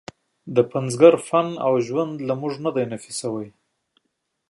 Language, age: Pashto, 40-49